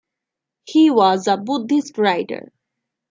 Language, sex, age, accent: English, female, 19-29, India and South Asia (India, Pakistan, Sri Lanka)